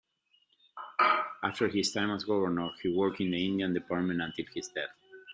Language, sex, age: English, male, 30-39